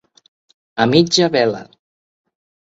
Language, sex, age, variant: Catalan, male, 60-69, Central